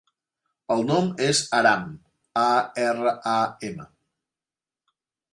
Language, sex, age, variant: Catalan, male, 40-49, Central